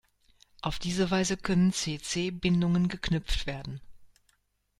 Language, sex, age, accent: German, female, 60-69, Deutschland Deutsch